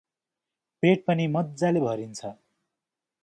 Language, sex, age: Nepali, male, 19-29